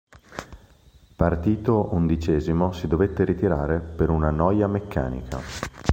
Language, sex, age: Italian, male, 30-39